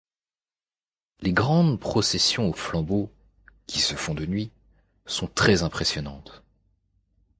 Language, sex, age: French, male, 19-29